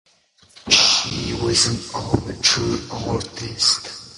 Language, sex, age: English, male, 40-49